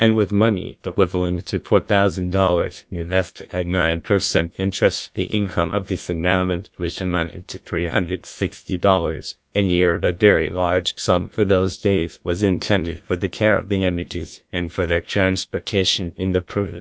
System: TTS, GlowTTS